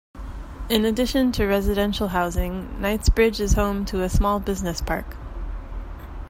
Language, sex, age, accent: English, female, 30-39, United States English